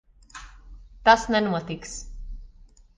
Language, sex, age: Latvian, female, 30-39